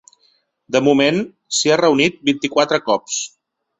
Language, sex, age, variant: Catalan, male, 40-49, Central